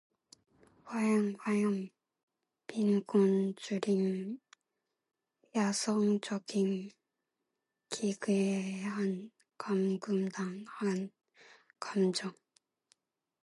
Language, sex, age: Korean, female, 19-29